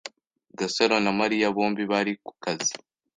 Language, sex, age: Kinyarwanda, male, under 19